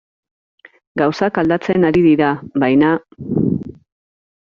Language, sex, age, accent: Basque, female, 40-49, Erdialdekoa edo Nafarra (Gipuzkoa, Nafarroa)